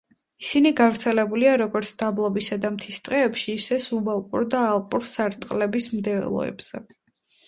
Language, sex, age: Georgian, female, 19-29